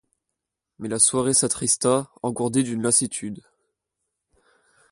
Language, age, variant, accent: French, under 19, Français d'Europe, Français de Belgique